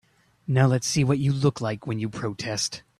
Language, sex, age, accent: English, male, 30-39, United States English